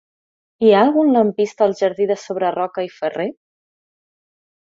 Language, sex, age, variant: Catalan, female, 30-39, Central